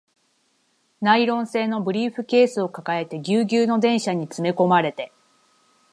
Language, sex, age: Japanese, female, 30-39